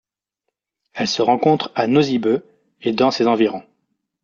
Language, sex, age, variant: French, male, 19-29, Français de métropole